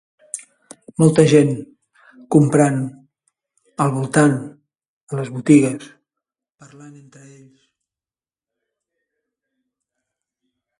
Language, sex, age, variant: Catalan, male, 60-69, Central